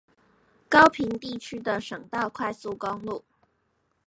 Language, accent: Chinese, 出生地：臺北市